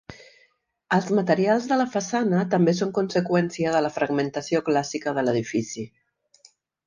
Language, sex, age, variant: Catalan, female, 40-49, Central